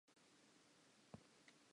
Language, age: Southern Sotho, 19-29